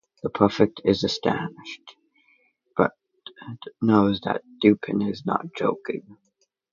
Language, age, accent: English, under 19, United States English